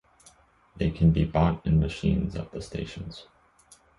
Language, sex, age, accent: English, male, under 19, United States English